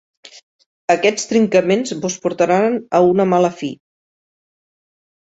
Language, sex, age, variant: Catalan, female, 50-59, Central